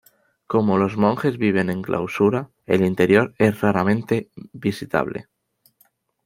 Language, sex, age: Spanish, male, 19-29